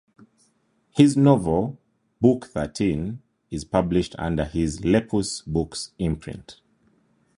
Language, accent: English, Ugandan english